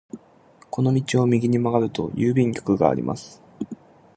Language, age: Japanese, under 19